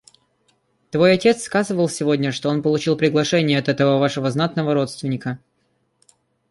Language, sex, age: Russian, male, under 19